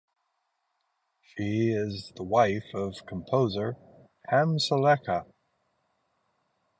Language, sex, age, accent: English, male, 30-39, United States English